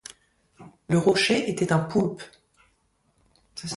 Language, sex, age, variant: French, female, 19-29, Français de métropole